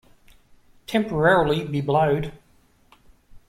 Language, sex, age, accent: English, male, 50-59, Australian English